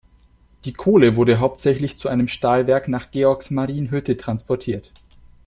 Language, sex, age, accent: German, male, 19-29, Deutschland Deutsch